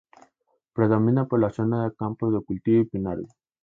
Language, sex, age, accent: Spanish, male, under 19, Andino-Pacífico: Colombia, Perú, Ecuador, oeste de Bolivia y Venezuela andina